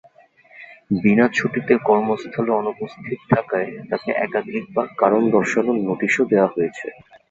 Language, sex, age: Bengali, male, 19-29